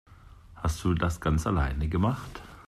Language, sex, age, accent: German, male, 40-49, Deutschland Deutsch